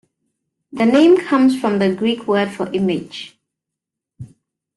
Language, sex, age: English, female, 30-39